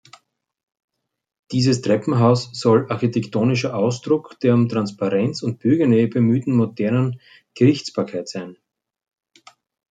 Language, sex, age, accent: German, male, 40-49, Österreichisches Deutsch